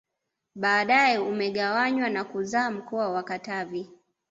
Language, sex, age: Swahili, female, 19-29